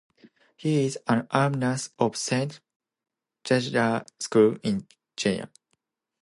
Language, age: English, 19-29